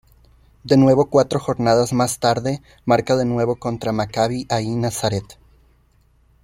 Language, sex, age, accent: Spanish, male, 19-29, México